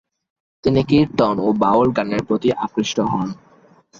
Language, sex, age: Bengali, male, 19-29